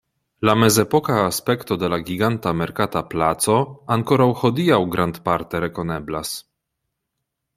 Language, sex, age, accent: Esperanto, male, 30-39, Internacia